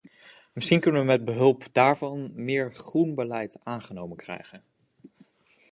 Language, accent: Dutch, Nederlands Nederlands